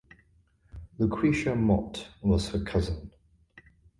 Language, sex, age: English, male, 30-39